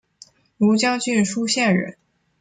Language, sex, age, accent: Chinese, female, 19-29, 出生地：北京市